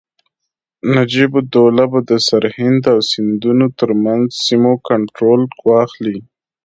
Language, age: Pashto, 19-29